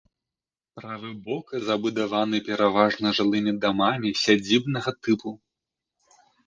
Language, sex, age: Belarusian, male, 19-29